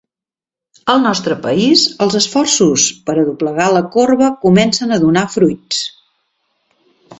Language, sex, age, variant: Catalan, female, 60-69, Central